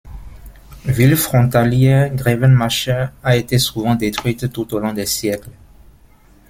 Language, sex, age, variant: French, male, 19-29, Français d'Afrique subsaharienne et des îles africaines